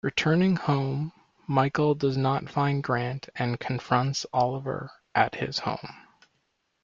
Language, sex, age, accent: English, male, 19-29, Canadian English